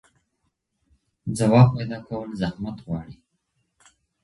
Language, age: Pashto, 30-39